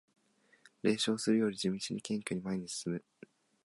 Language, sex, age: Japanese, male, 19-29